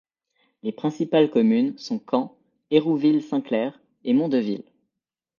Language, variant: French, Français de métropole